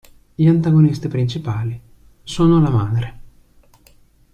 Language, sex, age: Italian, male, 30-39